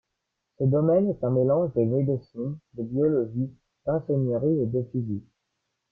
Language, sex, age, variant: French, male, under 19, Français de métropole